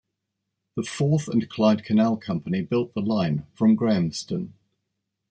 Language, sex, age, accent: English, male, 60-69, England English